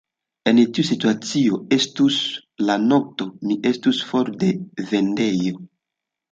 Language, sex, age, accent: Esperanto, male, 19-29, Internacia